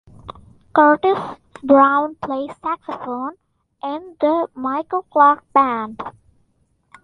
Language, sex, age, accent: English, male, under 19, India and South Asia (India, Pakistan, Sri Lanka)